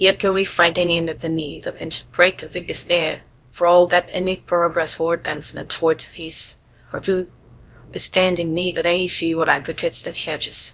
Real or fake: fake